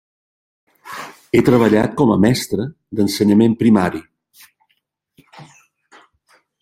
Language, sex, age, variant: Catalan, male, 50-59, Central